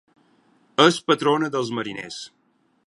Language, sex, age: Catalan, male, 40-49